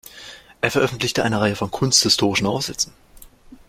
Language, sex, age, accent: German, male, under 19, Deutschland Deutsch